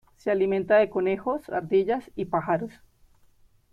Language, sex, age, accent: Spanish, female, 19-29, Andino-Pacífico: Colombia, Perú, Ecuador, oeste de Bolivia y Venezuela andina